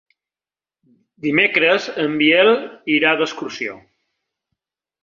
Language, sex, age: Catalan, male, 40-49